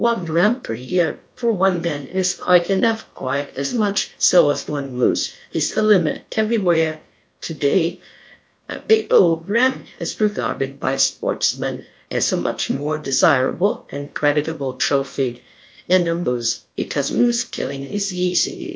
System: TTS, GlowTTS